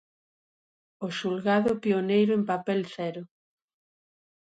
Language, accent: Galician, Oriental (común en zona oriental)